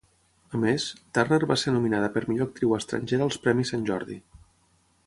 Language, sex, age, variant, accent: Catalan, male, 40-49, Tortosí, nord-occidental; Tortosí